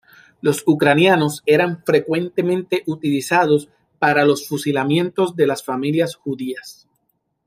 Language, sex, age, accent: Spanish, male, 40-49, Caribe: Cuba, Venezuela, Puerto Rico, República Dominicana, Panamá, Colombia caribeña, México caribeño, Costa del golfo de México